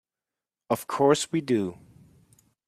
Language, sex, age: English, male, 30-39